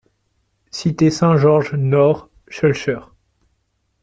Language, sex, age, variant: French, male, 19-29, Français de métropole